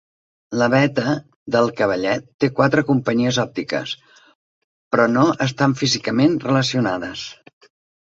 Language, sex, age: Catalan, female, 60-69